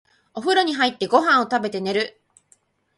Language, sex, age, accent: Japanese, female, 40-49, 標準語